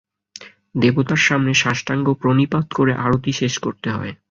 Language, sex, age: Bengali, male, 19-29